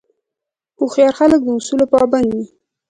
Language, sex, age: Pashto, female, 19-29